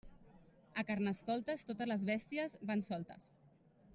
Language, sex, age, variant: Catalan, female, 30-39, Central